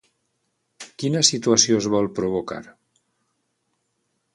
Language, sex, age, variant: Catalan, male, 60-69, Valencià central